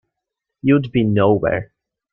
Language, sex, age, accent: English, male, under 19, United States English